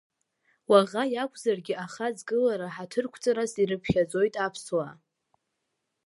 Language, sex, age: Abkhazian, female, under 19